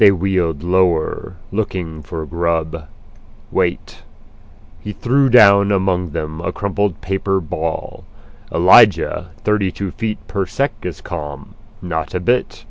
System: none